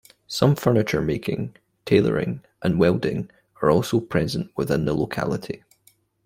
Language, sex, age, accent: English, male, 19-29, Scottish English